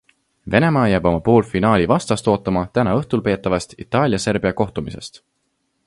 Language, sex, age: Estonian, male, 19-29